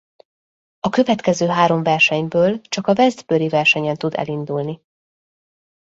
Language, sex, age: Hungarian, female, 30-39